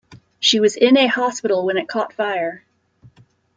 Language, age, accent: English, 30-39, United States English